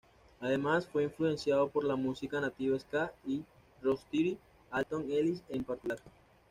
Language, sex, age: Spanish, male, 19-29